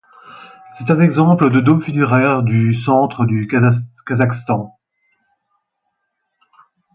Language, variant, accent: French, Français d'Europe, Français de Belgique